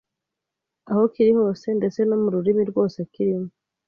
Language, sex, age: Kinyarwanda, female, 30-39